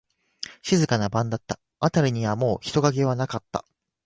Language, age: Japanese, 19-29